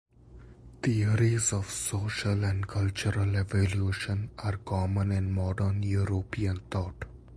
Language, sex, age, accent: English, male, 19-29, India and South Asia (India, Pakistan, Sri Lanka)